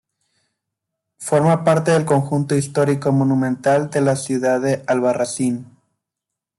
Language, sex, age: Spanish, male, 19-29